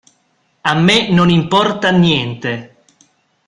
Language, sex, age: Italian, male, 30-39